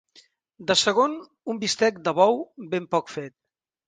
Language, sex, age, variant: Catalan, male, 50-59, Central